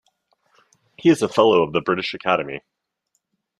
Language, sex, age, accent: English, male, 30-39, United States English